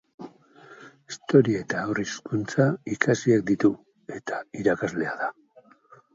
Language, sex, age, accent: Basque, male, 60-69, Mendebalekoa (Araba, Bizkaia, Gipuzkoako mendebaleko herri batzuk)